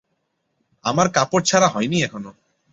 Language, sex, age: Bengali, male, 19-29